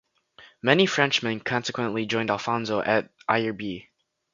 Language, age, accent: English, under 19, United States English